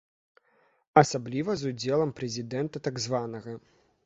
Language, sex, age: Belarusian, male, 19-29